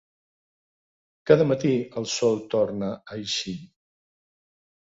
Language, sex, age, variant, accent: Catalan, male, 60-69, Central, Català central